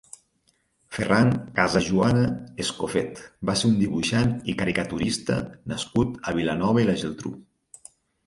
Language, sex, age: Catalan, male, 40-49